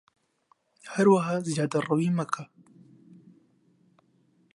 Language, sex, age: Central Kurdish, male, 19-29